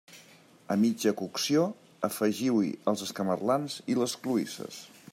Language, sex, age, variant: Catalan, male, 60-69, Central